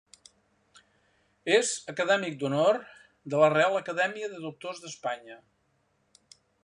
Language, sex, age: Catalan, male, 70-79